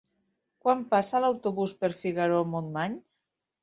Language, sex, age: Catalan, female, 50-59